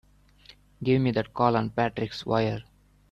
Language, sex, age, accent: English, male, 19-29, England English